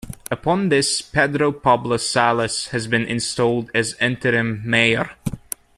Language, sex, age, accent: English, male, 19-29, Scottish English